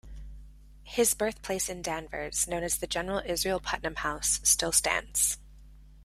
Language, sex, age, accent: English, female, 30-39, United States English